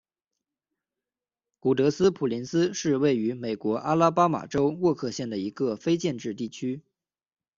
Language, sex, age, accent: Chinese, male, 19-29, 出生地：山西省